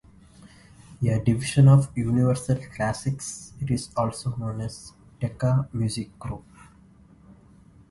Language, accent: English, India and South Asia (India, Pakistan, Sri Lanka)